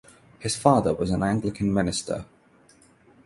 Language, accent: English, England English; India and South Asia (India, Pakistan, Sri Lanka)